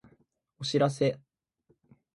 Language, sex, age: Japanese, male, 19-29